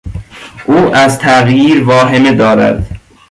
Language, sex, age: Persian, male, under 19